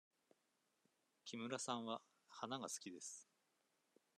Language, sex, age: Japanese, male, 40-49